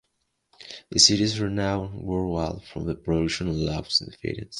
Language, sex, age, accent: English, male, under 19, United States English